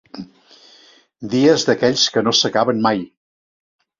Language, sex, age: Catalan, male, 70-79